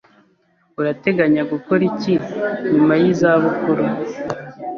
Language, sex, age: Kinyarwanda, male, 30-39